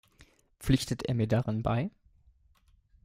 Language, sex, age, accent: German, male, 19-29, Deutschland Deutsch